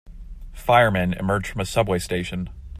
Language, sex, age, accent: English, male, 30-39, United States English